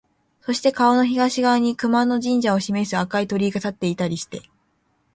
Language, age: Japanese, 19-29